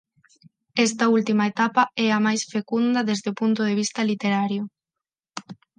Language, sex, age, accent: Galician, female, under 19, Central (gheada); Neofalante